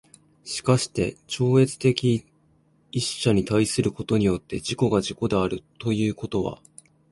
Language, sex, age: Japanese, female, 19-29